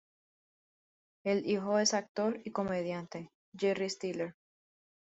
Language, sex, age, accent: Spanish, female, 19-29, Andino-Pacífico: Colombia, Perú, Ecuador, oeste de Bolivia y Venezuela andina